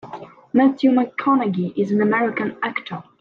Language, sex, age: English, female, under 19